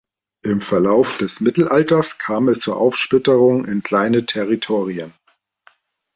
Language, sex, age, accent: German, male, 40-49, Deutschland Deutsch